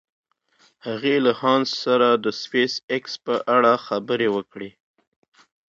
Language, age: Pashto, 30-39